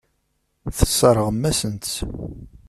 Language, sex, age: Kabyle, male, 30-39